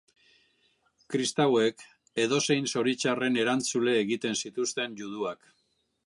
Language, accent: Basque, Mendebalekoa (Araba, Bizkaia, Gipuzkoako mendebaleko herri batzuk)